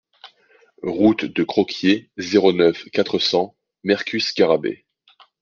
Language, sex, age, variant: French, male, 19-29, Français de métropole